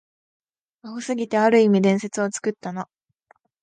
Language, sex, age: Japanese, female, 19-29